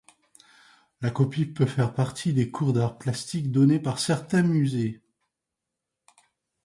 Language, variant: French, Français de métropole